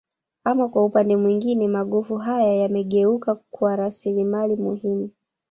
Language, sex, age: Swahili, female, 19-29